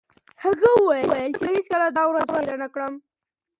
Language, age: Pashto, 19-29